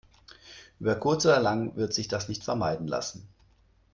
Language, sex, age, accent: German, male, 30-39, Deutschland Deutsch